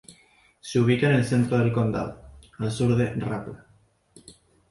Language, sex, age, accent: Spanish, male, 19-29, España: Islas Canarias